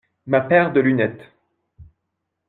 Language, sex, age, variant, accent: French, male, 19-29, Français d'Amérique du Nord, Français du Canada